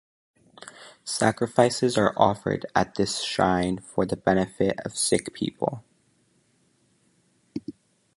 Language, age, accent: English, under 19, United States English